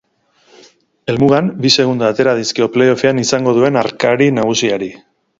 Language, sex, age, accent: Basque, male, 30-39, Erdialdekoa edo Nafarra (Gipuzkoa, Nafarroa)